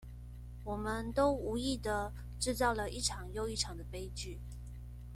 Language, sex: Chinese, female